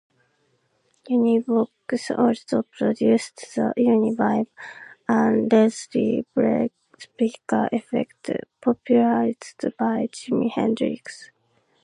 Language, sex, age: English, female, under 19